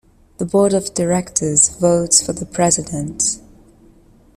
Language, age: English, 19-29